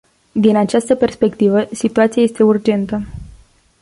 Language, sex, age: Romanian, female, 19-29